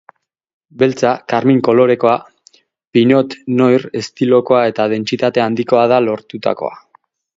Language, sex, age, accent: Basque, male, 30-39, Erdialdekoa edo Nafarra (Gipuzkoa, Nafarroa)